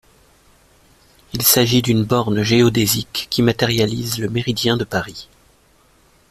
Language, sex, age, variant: French, male, 40-49, Français de métropole